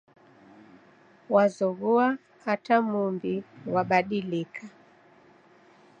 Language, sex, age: Taita, female, 60-69